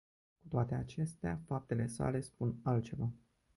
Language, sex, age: Romanian, male, 19-29